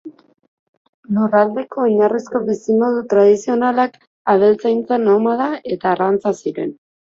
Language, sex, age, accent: Basque, female, 19-29, Mendebalekoa (Araba, Bizkaia, Gipuzkoako mendebaleko herri batzuk)